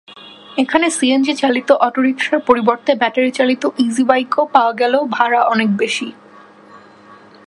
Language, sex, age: Bengali, female, 19-29